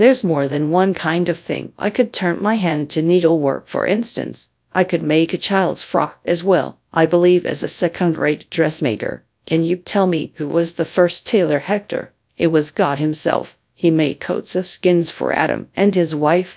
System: TTS, GradTTS